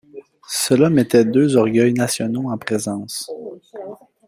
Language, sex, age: French, male, 30-39